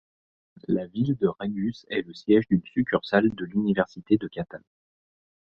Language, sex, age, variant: French, male, 19-29, Français de métropole